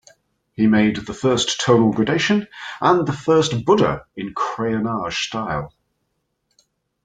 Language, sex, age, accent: English, male, 40-49, England English